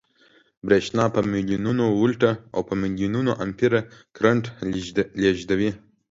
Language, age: Pashto, 19-29